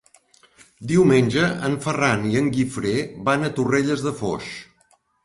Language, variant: Catalan, Central